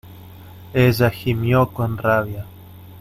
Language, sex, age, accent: Spanish, male, 19-29, Rioplatense: Argentina, Uruguay, este de Bolivia, Paraguay